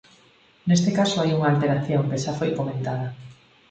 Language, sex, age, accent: Galician, female, 40-49, Normativo (estándar)